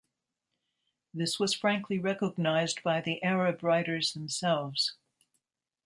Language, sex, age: English, female, 60-69